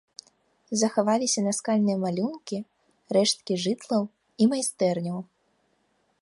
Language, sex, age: Belarusian, female, 19-29